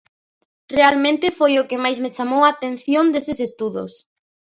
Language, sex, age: Galician, female, under 19